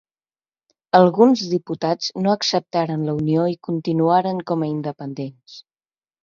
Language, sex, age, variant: Catalan, male, under 19, Central